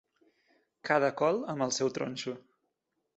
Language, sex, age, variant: Catalan, male, 30-39, Central